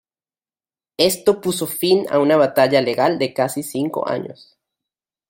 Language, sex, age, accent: Spanish, male, 19-29, Caribe: Cuba, Venezuela, Puerto Rico, República Dominicana, Panamá, Colombia caribeña, México caribeño, Costa del golfo de México